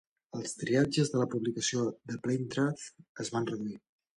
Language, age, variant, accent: Catalan, 30-39, Central, central